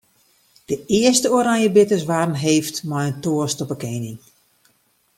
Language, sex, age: Western Frisian, female, 50-59